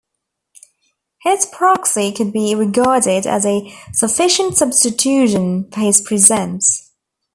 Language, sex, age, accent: English, female, 19-29, Australian English